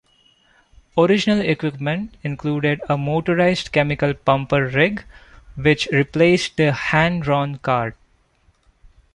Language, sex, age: English, male, 19-29